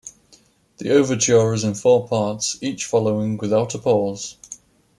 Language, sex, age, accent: English, male, 19-29, England English